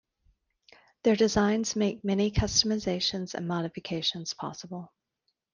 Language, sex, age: English, female, 40-49